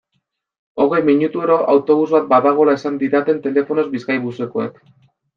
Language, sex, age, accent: Basque, male, 19-29, Mendebalekoa (Araba, Bizkaia, Gipuzkoako mendebaleko herri batzuk)